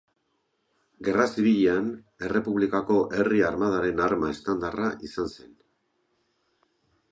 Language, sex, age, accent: Basque, male, 60-69, Mendebalekoa (Araba, Bizkaia, Gipuzkoako mendebaleko herri batzuk)